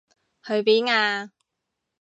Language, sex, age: Cantonese, female, 19-29